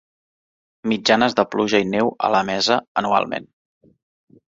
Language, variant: Catalan, Central